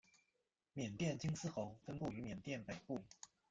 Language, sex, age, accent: Chinese, male, 40-49, 出生地：上海市